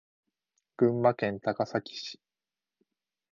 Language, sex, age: Japanese, male, 19-29